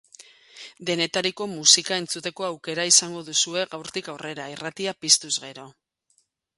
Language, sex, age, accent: Basque, female, 40-49, Mendebalekoa (Araba, Bizkaia, Gipuzkoako mendebaleko herri batzuk)